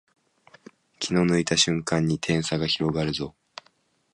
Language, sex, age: Japanese, male, 19-29